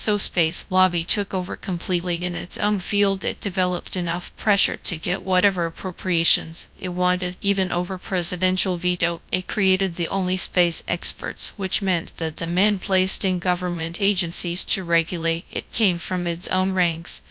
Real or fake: fake